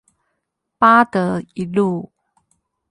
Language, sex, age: Chinese, female, 30-39